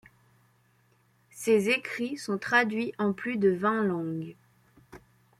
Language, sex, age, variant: French, female, under 19, Français de métropole